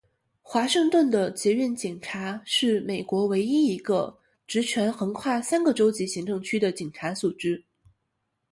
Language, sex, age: Chinese, female, 19-29